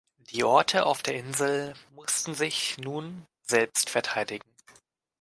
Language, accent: German, Deutschland Deutsch